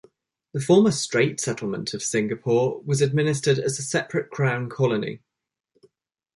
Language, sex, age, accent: English, male, 19-29, England English